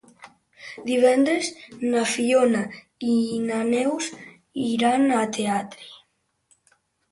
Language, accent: Catalan, valencià